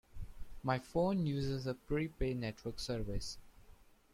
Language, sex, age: English, male, 19-29